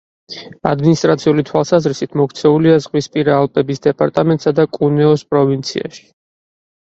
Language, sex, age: Georgian, male, 30-39